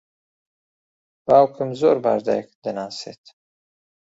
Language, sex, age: Central Kurdish, male, 30-39